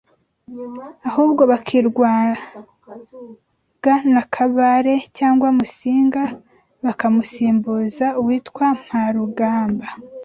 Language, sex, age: Kinyarwanda, female, 19-29